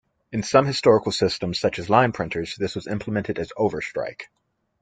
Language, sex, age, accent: English, male, 19-29, United States English